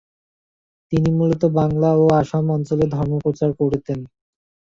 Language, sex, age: Bengali, male, 19-29